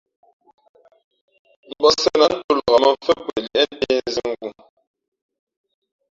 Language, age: Fe'fe', 50-59